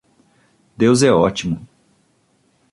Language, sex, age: Portuguese, male, 50-59